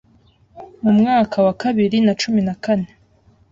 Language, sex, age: Kinyarwanda, female, 19-29